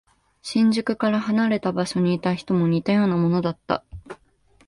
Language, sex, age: Japanese, female, 19-29